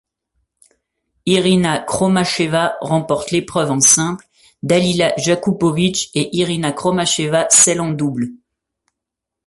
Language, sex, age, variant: French, male, 30-39, Français de métropole